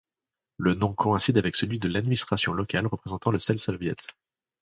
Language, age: French, 30-39